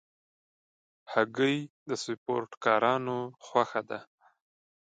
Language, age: Pashto, 19-29